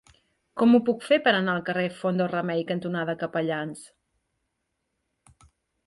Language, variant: Catalan, Nord-Occidental